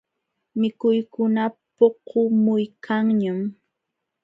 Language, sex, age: Jauja Wanca Quechua, female, 19-29